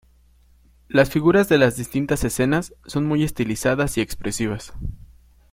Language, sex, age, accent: Spanish, male, 19-29, México